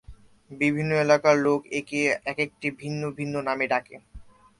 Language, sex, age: Bengali, male, 19-29